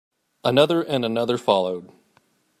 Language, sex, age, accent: English, male, 30-39, United States English